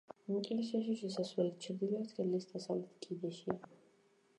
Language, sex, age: Georgian, female, under 19